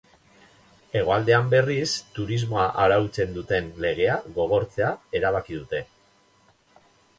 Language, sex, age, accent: Basque, male, 50-59, Mendebalekoa (Araba, Bizkaia, Gipuzkoako mendebaleko herri batzuk)